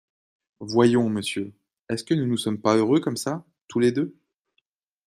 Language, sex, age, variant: French, male, 19-29, Français de métropole